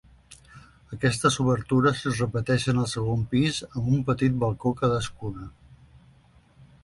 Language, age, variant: Catalan, 60-69, Central